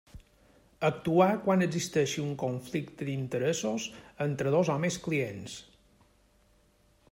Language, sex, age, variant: Catalan, male, 40-49, Balear